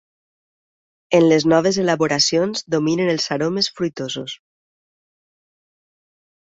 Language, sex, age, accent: Catalan, female, 40-49, valencià